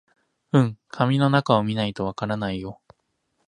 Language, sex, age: Japanese, male, 19-29